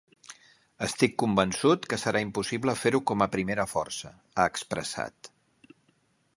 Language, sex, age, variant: Catalan, male, 50-59, Central